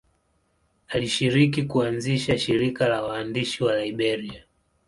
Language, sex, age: Swahili, male, 19-29